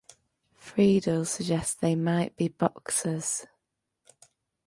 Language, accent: English, England English